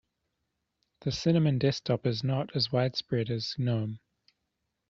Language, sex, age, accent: English, male, 30-39, New Zealand English